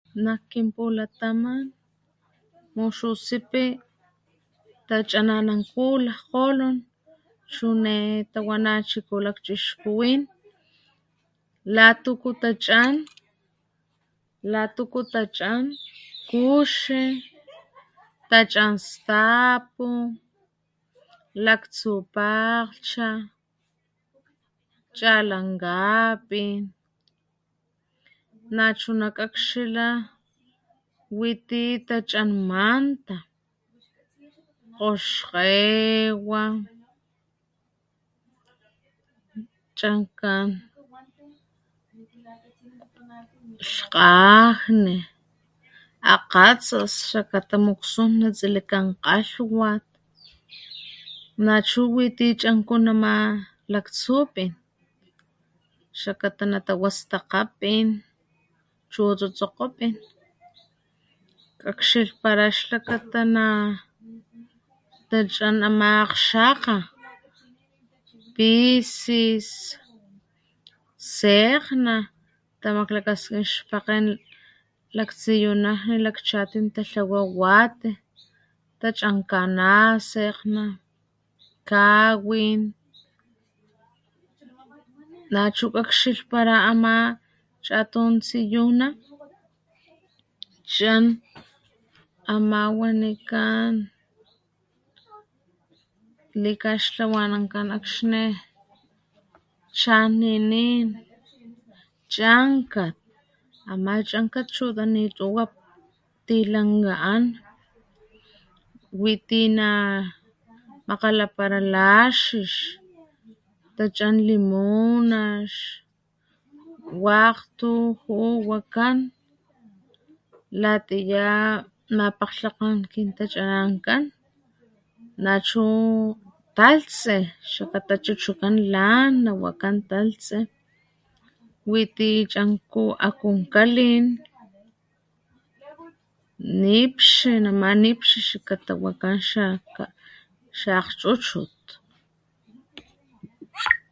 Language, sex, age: Papantla Totonac, female, 30-39